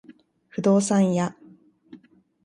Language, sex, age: Japanese, female, 40-49